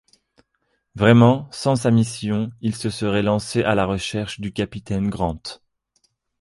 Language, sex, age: French, male, 30-39